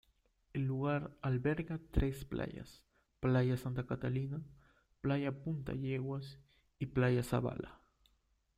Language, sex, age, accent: Spanish, male, 19-29, Andino-Pacífico: Colombia, Perú, Ecuador, oeste de Bolivia y Venezuela andina